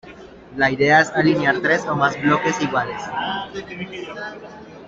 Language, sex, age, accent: Spanish, male, 19-29, Caribe: Cuba, Venezuela, Puerto Rico, República Dominicana, Panamá, Colombia caribeña, México caribeño, Costa del golfo de México